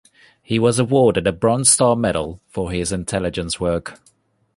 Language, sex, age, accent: English, male, 30-39, Southern African (South Africa, Zimbabwe, Namibia)